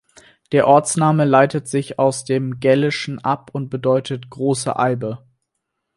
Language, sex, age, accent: German, male, 19-29, Deutschland Deutsch